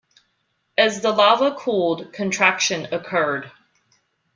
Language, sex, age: English, female, 40-49